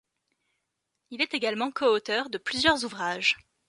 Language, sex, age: French, female, 19-29